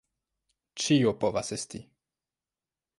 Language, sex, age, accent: Esperanto, male, 19-29, Internacia